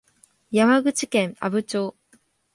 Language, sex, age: Japanese, female, under 19